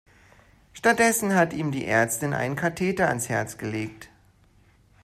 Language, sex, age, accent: German, male, 30-39, Deutschland Deutsch